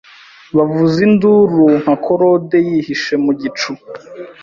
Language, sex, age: Kinyarwanda, female, 19-29